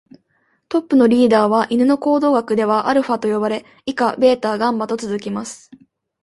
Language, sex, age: Japanese, female, 19-29